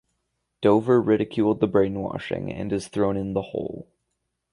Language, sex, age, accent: English, male, under 19, Canadian English